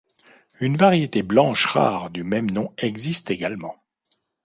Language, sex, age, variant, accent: French, male, 40-49, Français d'Europe, Français de Suisse